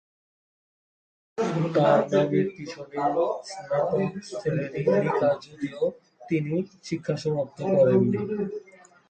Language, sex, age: Bengali, male, 19-29